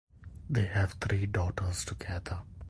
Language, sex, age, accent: English, male, 19-29, India and South Asia (India, Pakistan, Sri Lanka)